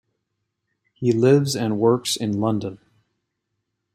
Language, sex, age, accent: English, male, 40-49, United States English